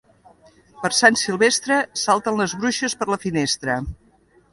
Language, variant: Catalan, Central